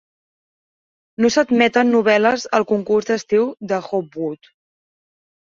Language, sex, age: Catalan, female, under 19